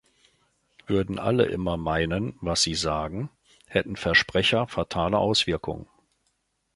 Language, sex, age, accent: German, male, 40-49, Deutschland Deutsch